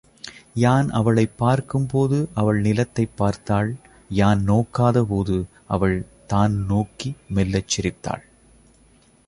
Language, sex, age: Tamil, male, 30-39